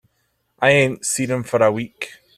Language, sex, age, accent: English, male, 19-29, Scottish English